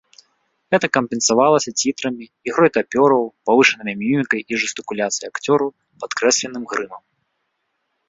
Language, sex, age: Belarusian, male, 19-29